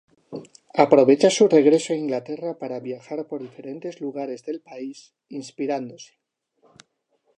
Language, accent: Spanish, España: Norte peninsular (Asturias, Castilla y León, Cantabria, País Vasco, Navarra, Aragón, La Rioja, Guadalajara, Cuenca)